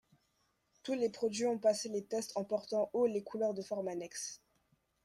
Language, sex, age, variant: French, female, under 19, Français de métropole